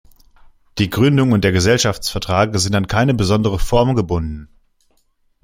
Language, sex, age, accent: German, male, 19-29, Deutschland Deutsch